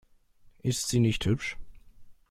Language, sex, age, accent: German, male, under 19, Deutschland Deutsch